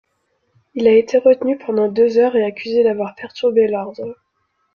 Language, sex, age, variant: French, female, 19-29, Français de métropole